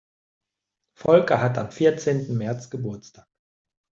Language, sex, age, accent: German, male, 40-49, Deutschland Deutsch